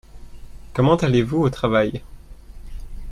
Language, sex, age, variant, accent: French, male, 19-29, Français d'Europe, Français de Suisse